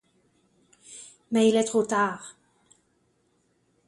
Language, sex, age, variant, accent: French, female, 50-59, Français d'Amérique du Nord, Français du Canada